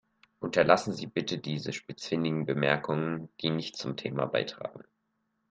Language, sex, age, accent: German, male, under 19, Deutschland Deutsch